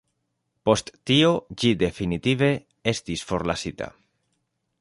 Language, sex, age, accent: Esperanto, male, 19-29, Internacia